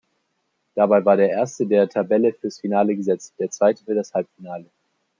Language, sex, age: German, male, 19-29